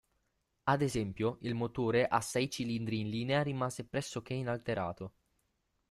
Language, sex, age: Italian, male, under 19